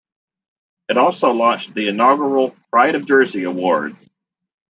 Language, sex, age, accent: English, male, 50-59, United States English